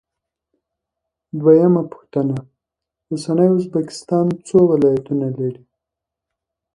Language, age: Pashto, 19-29